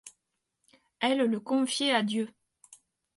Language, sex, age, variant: French, female, 30-39, Français de métropole